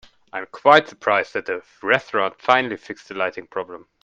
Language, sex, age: English, male, 19-29